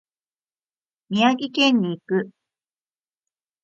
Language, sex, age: Japanese, female, 40-49